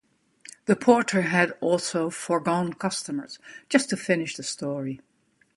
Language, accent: English, England English